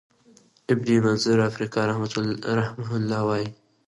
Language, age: Pashto, 19-29